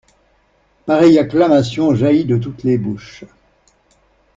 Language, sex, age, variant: French, male, 60-69, Français de métropole